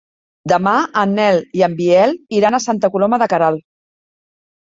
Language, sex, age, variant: Catalan, female, 40-49, Central